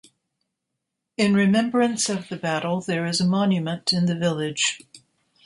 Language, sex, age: English, female, 60-69